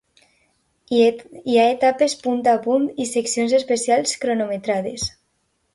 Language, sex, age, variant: Catalan, female, under 19, Alacantí